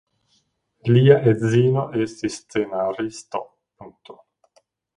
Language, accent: Esperanto, Internacia